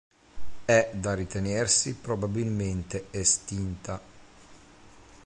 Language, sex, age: Italian, male, 40-49